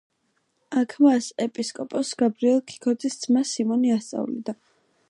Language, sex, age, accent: Georgian, female, under 19, მშვიდი